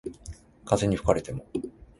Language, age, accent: Japanese, 30-39, 関西